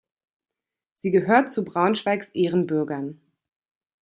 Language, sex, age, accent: German, female, 30-39, Deutschland Deutsch